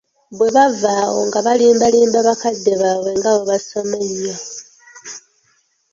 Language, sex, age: Ganda, female, 19-29